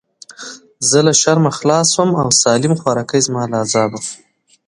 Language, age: Pashto, 19-29